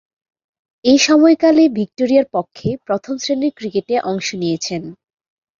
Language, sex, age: Bengali, female, 19-29